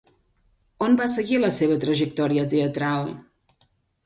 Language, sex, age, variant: Catalan, female, 40-49, Septentrional